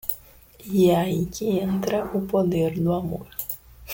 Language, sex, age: Portuguese, female, 19-29